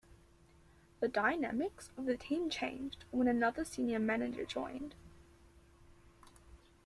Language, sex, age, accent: English, female, under 19, Australian English